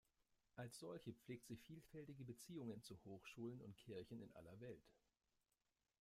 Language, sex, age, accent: German, male, 30-39, Deutschland Deutsch